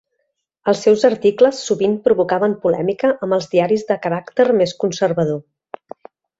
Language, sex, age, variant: Catalan, female, under 19, Central